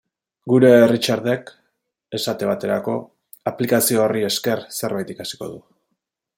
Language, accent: Basque, Mendebalekoa (Araba, Bizkaia, Gipuzkoako mendebaleko herri batzuk)